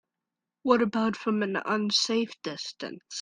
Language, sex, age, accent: English, male, under 19, United States English